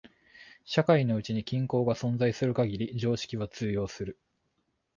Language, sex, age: Japanese, male, 30-39